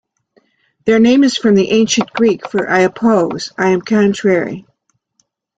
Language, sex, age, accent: English, female, 70-79, United States English